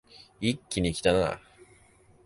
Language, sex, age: Japanese, male, 19-29